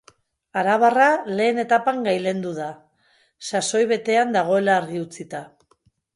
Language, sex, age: Basque, female, 50-59